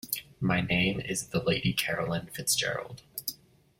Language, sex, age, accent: English, male, 19-29, United States English